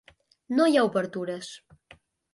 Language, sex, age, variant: Catalan, male, under 19, Central